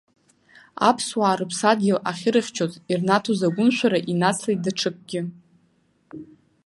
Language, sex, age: Abkhazian, female, 19-29